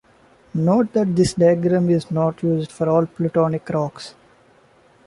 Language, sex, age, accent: English, male, 19-29, India and South Asia (India, Pakistan, Sri Lanka)